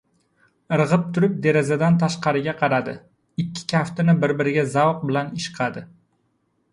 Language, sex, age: Uzbek, male, 19-29